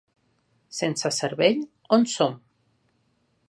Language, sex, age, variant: Catalan, female, 50-59, Nord-Occidental